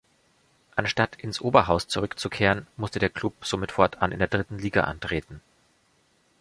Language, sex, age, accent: German, male, 40-49, Deutschland Deutsch